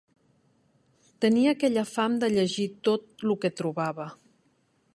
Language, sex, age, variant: Catalan, female, 50-59, Central